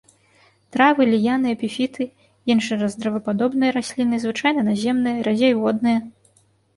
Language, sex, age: Belarusian, female, 30-39